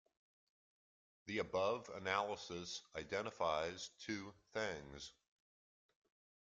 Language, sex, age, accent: English, male, 50-59, United States English